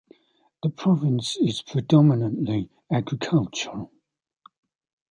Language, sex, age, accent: English, male, 40-49, England English